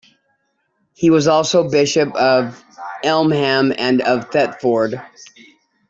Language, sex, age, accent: English, female, 50-59, United States English